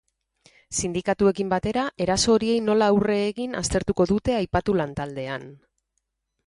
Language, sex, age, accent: Basque, female, 40-49, Mendebalekoa (Araba, Bizkaia, Gipuzkoako mendebaleko herri batzuk)